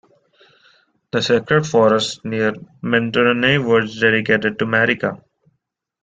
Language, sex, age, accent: English, male, 19-29, India and South Asia (India, Pakistan, Sri Lanka)